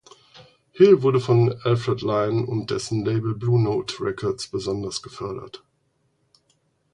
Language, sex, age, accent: German, male, 40-49, Deutschland Deutsch